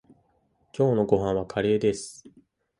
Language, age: Japanese, 19-29